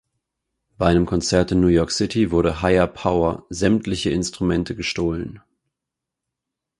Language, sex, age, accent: German, male, 30-39, Deutschland Deutsch